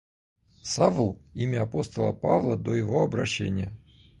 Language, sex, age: Russian, male, 30-39